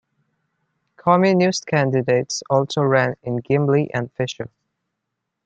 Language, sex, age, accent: English, male, 19-29, India and South Asia (India, Pakistan, Sri Lanka)